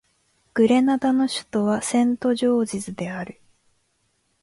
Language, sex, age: Japanese, female, 19-29